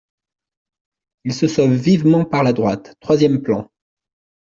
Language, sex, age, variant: French, male, 30-39, Français de métropole